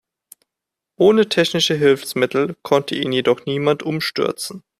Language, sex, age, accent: German, male, 30-39, Deutschland Deutsch